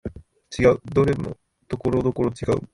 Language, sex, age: Japanese, male, 19-29